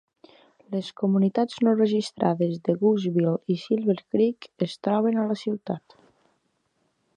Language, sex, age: Catalan, female, 19-29